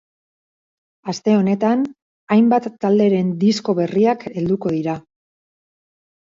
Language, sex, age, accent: Basque, female, 40-49, Erdialdekoa edo Nafarra (Gipuzkoa, Nafarroa)